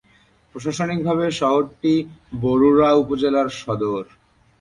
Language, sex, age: Bengali, male, 19-29